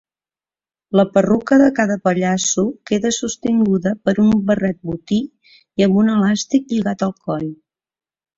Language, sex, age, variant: Catalan, female, 50-59, Central